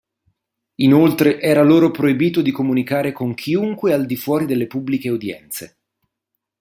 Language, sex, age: Italian, male, 30-39